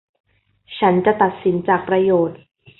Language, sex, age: Thai, female, 19-29